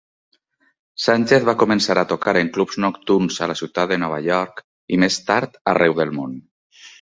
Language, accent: Catalan, valencià